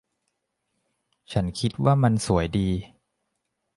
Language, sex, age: Thai, male, 19-29